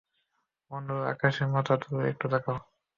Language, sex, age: Bengali, male, 19-29